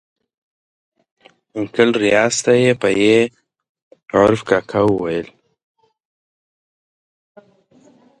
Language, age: Pashto, 19-29